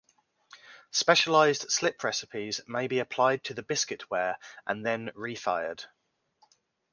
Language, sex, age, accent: English, male, 30-39, England English